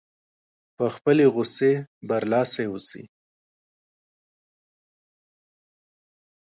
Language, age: Pashto, 19-29